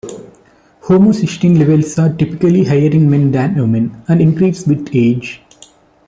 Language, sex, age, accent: English, male, 19-29, India and South Asia (India, Pakistan, Sri Lanka)